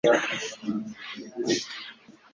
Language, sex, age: Kinyarwanda, female, 50-59